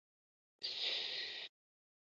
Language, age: Pashto, 19-29